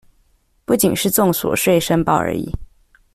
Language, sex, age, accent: Chinese, female, 19-29, 出生地：臺北市